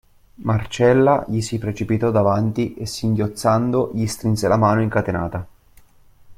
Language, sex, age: Italian, male, 19-29